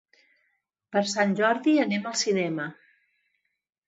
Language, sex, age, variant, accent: Catalan, female, 50-59, Central, central